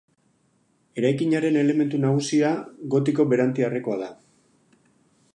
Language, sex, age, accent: Basque, male, 40-49, Erdialdekoa edo Nafarra (Gipuzkoa, Nafarroa)